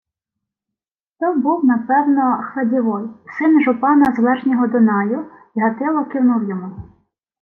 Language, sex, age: Ukrainian, female, 19-29